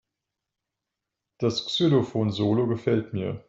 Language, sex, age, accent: German, male, 50-59, Deutschland Deutsch